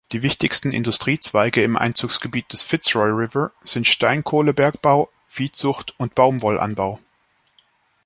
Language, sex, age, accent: German, male, 19-29, Schweizerdeutsch